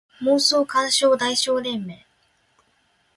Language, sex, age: Japanese, female, 19-29